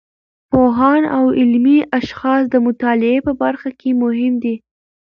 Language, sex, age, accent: Pashto, female, under 19, کندهاری لهجه